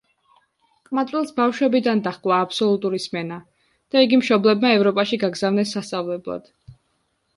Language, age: Georgian, 19-29